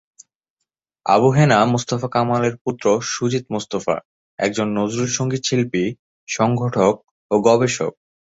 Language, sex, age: Bengali, male, 19-29